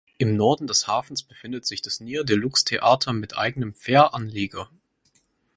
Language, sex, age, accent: German, male, 19-29, Deutschland Deutsch